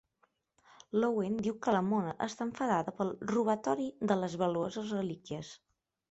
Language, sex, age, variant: Catalan, female, 30-39, Central